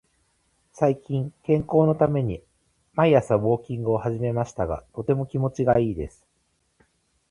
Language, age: Japanese, 30-39